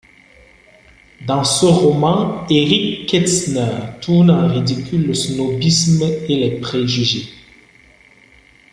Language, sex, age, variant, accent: French, male, 19-29, Français d'Afrique subsaharienne et des îles africaines, Français du Cameroun